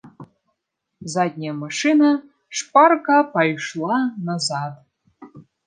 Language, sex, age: Belarusian, female, 19-29